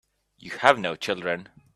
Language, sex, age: English, male, 30-39